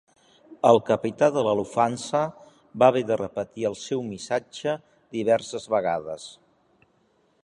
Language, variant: Catalan, Central